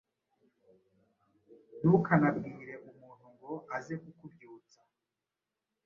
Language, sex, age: Kinyarwanda, male, 19-29